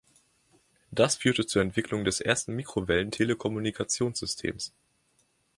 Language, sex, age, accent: German, male, 19-29, Deutschland Deutsch